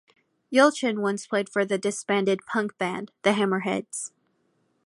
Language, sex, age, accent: English, female, under 19, United States English